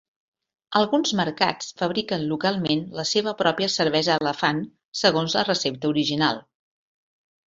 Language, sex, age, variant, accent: Catalan, female, 40-49, Central, central